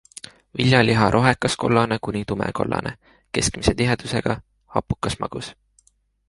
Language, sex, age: Estonian, male, 19-29